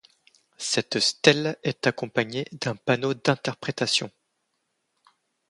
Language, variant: French, Français de métropole